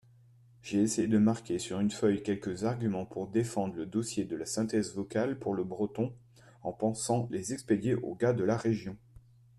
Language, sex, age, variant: French, male, 40-49, Français de métropole